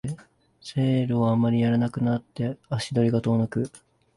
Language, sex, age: Japanese, male, 19-29